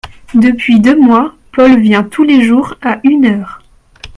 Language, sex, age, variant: French, female, 19-29, Français de métropole